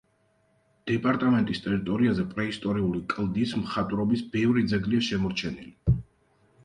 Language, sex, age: Georgian, male, 19-29